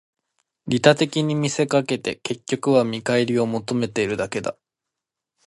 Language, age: Japanese, 19-29